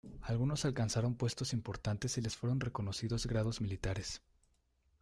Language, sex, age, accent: Spanish, male, 19-29, México